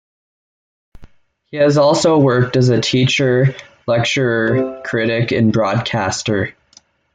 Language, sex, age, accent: English, male, under 19, United States English